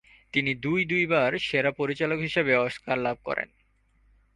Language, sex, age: Bengali, male, 19-29